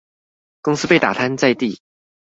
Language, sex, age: Chinese, male, 19-29